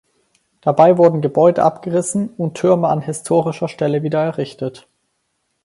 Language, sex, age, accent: German, male, under 19, Deutschland Deutsch